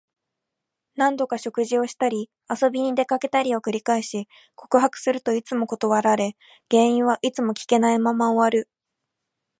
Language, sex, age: Japanese, female, 19-29